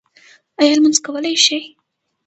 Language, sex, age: Pashto, female, 19-29